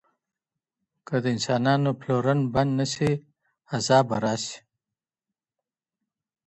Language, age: Pashto, 50-59